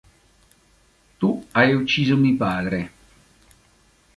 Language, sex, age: Italian, male, 50-59